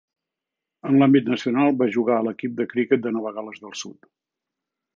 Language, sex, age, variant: Catalan, male, 60-69, Central